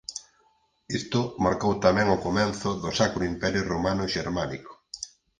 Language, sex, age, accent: Galician, male, 40-49, Oriental (común en zona oriental)